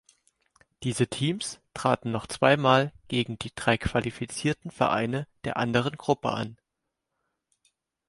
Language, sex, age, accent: German, male, 19-29, Deutschland Deutsch